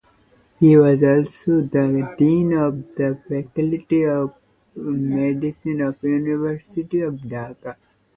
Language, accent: English, United States English